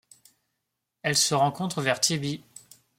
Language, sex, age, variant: French, male, 19-29, Français de métropole